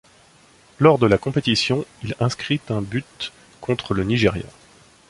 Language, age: French, 40-49